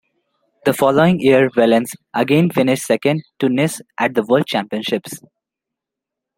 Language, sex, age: English, male, under 19